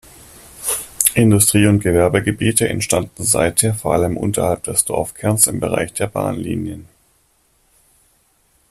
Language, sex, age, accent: German, male, 40-49, Deutschland Deutsch